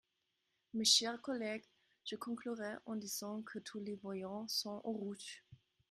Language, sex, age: French, female, 19-29